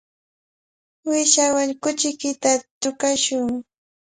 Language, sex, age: Cajatambo North Lima Quechua, female, 30-39